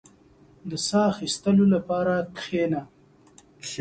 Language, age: Pashto, 19-29